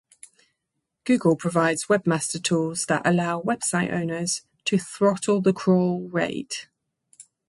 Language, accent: English, England English